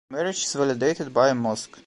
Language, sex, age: English, male, 19-29